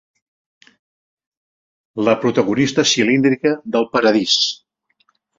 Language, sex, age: Catalan, male, 70-79